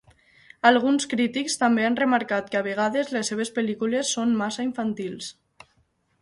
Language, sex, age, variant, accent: Catalan, female, 19-29, Valencià meridional, valencià